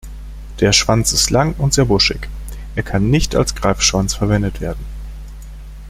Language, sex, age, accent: German, male, 40-49, Deutschland Deutsch